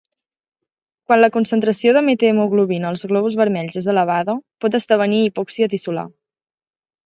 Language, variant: Catalan, Central